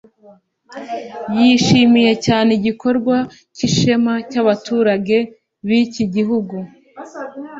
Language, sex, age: Kinyarwanda, female, 19-29